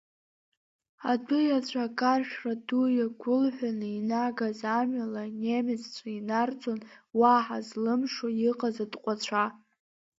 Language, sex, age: Abkhazian, female, under 19